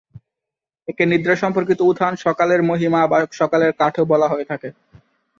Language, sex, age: Bengali, male, 19-29